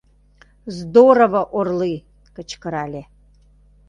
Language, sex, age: Mari, female, 40-49